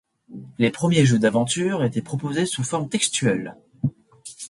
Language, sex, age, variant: French, male, 19-29, Français de métropole